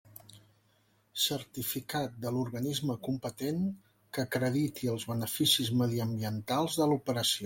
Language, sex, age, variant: Catalan, male, 40-49, Central